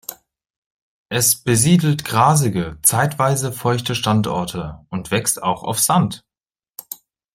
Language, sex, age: German, male, 19-29